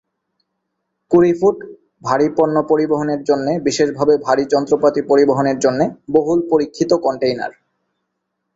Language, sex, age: Bengali, male, 19-29